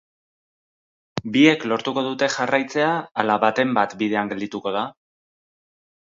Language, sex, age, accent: Basque, male, 30-39, Erdialdekoa edo Nafarra (Gipuzkoa, Nafarroa)